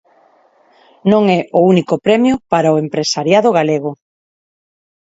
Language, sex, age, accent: Galician, female, 40-49, Neofalante